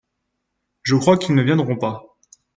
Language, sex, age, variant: French, male, 30-39, Français de métropole